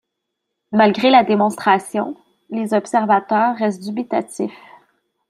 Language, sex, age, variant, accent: French, female, 19-29, Français d'Amérique du Nord, Français du Canada